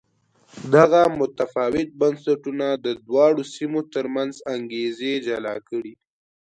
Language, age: Pashto, under 19